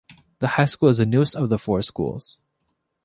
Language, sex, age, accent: English, male, 19-29, Canadian English